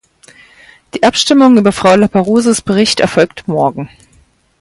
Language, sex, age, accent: German, female, 50-59, Deutschland Deutsch